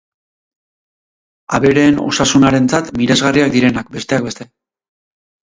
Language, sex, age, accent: Basque, male, 30-39, Erdialdekoa edo Nafarra (Gipuzkoa, Nafarroa)